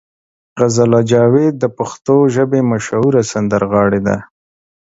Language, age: Pashto, 30-39